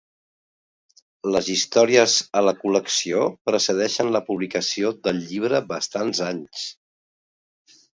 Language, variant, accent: Catalan, Central, central